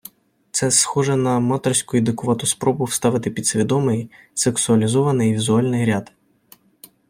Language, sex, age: Ukrainian, male, under 19